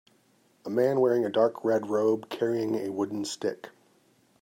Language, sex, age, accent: English, male, 50-59, United States English